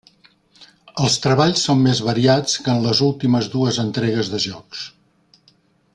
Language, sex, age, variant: Catalan, male, 60-69, Central